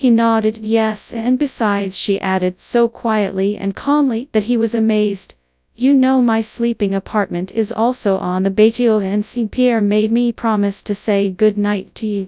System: TTS, FastPitch